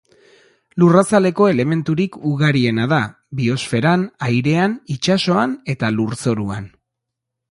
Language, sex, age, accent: Basque, male, 30-39, Erdialdekoa edo Nafarra (Gipuzkoa, Nafarroa)